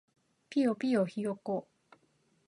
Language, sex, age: Japanese, female, 50-59